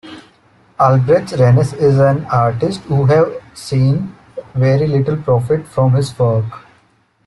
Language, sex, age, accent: English, male, 19-29, India and South Asia (India, Pakistan, Sri Lanka)